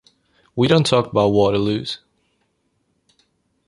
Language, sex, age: English, male, under 19